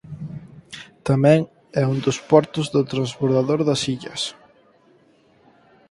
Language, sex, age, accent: Galician, male, 19-29, Atlántico (seseo e gheada)